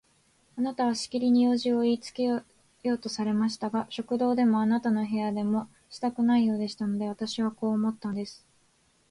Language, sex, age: Japanese, female, 19-29